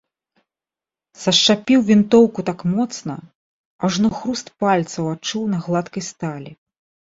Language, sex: Belarusian, female